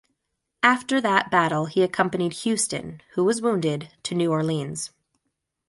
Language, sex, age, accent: English, female, 30-39, United States English